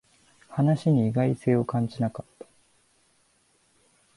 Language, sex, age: Japanese, male, 19-29